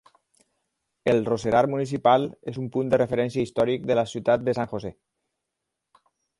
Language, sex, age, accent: Catalan, male, 50-59, valencià